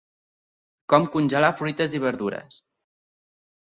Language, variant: Catalan, Central